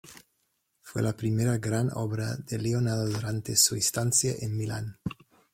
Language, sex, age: Spanish, male, 30-39